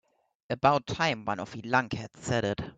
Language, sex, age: English, male, under 19